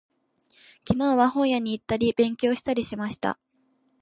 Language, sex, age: Japanese, female, 19-29